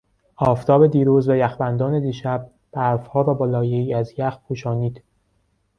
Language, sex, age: Persian, male, 19-29